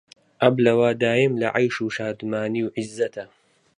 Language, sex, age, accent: Central Kurdish, male, 19-29, سۆرانی